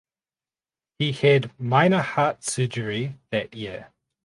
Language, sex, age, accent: English, male, 30-39, New Zealand English